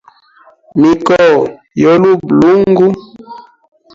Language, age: Hemba, 30-39